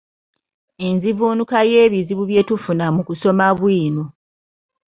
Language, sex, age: Ganda, female, 30-39